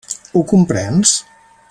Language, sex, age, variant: Catalan, male, 50-59, Septentrional